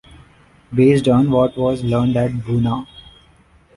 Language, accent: English, India and South Asia (India, Pakistan, Sri Lanka)